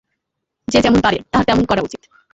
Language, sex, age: Bengali, female, under 19